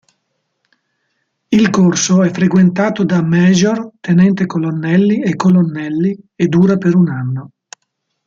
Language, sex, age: Italian, male, 60-69